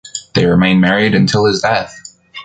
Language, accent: English, United States English